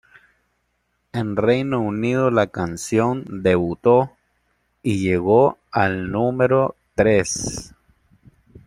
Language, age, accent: Spanish, 30-39, América central